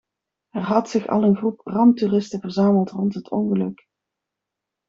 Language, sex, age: Dutch, female, 30-39